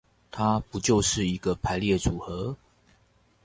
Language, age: Chinese, 30-39